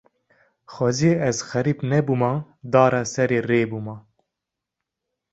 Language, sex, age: Kurdish, male, 19-29